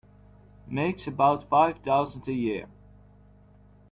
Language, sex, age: English, male, 19-29